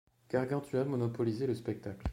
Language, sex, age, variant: French, male, under 19, Français de métropole